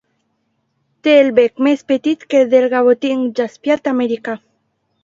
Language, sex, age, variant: Catalan, female, under 19, Alacantí